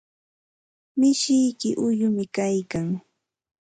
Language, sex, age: Ambo-Pasco Quechua, female, 19-29